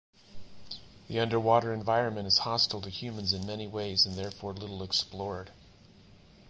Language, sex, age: English, male, 40-49